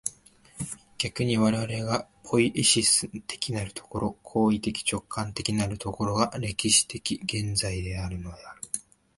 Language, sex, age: Japanese, male, 19-29